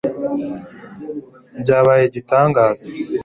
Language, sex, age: Kinyarwanda, male, 19-29